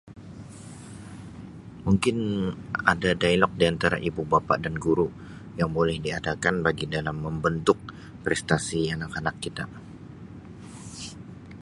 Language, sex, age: Sabah Malay, male, 19-29